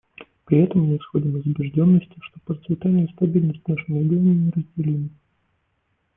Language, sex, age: Russian, male, 30-39